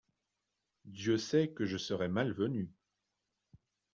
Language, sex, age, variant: French, male, 30-39, Français de métropole